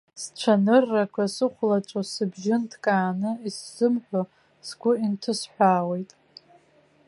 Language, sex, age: Abkhazian, female, 19-29